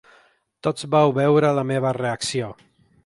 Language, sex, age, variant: Catalan, male, 30-39, Central